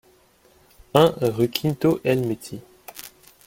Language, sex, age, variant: French, male, 19-29, Français de métropole